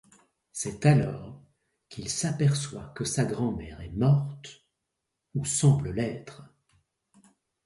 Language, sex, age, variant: French, male, 60-69, Français de métropole